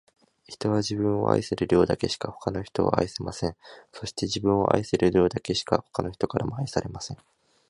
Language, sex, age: Japanese, male, 19-29